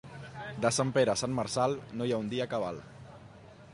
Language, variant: Catalan, Central